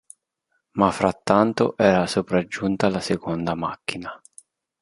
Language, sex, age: Italian, male, 19-29